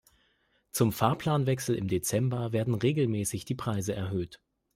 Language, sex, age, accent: German, male, 19-29, Deutschland Deutsch